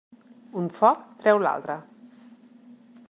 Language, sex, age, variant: Catalan, female, 40-49, Central